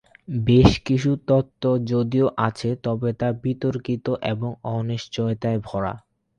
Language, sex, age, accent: Bengali, male, 19-29, Bengali; Bangla